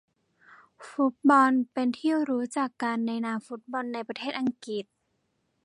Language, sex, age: Thai, female, 19-29